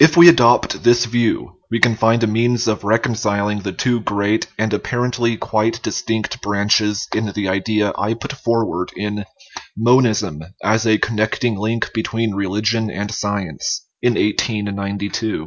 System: none